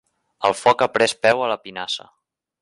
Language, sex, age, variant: Catalan, male, 19-29, Central